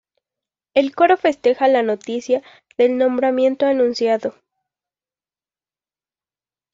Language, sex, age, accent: Spanish, female, 19-29, México